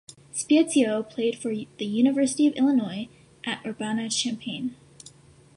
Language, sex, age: English, female, under 19